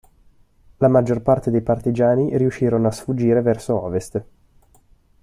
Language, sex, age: Italian, male, 19-29